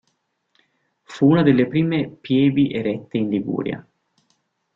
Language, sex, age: Italian, male, 19-29